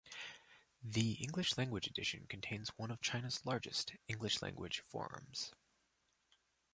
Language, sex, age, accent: English, male, 19-29, United States English